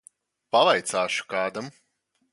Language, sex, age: Latvian, male, 19-29